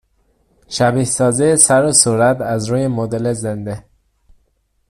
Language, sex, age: Persian, male, 19-29